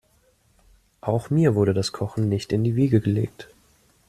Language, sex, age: German, male, 19-29